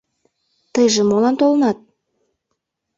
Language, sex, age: Mari, female, 19-29